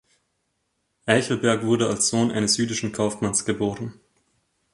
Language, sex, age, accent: German, male, 19-29, Österreichisches Deutsch